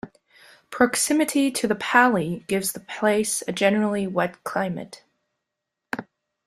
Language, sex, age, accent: English, female, 19-29, United States English